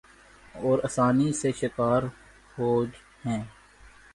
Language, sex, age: Urdu, male, 19-29